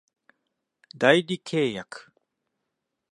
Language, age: Japanese, 40-49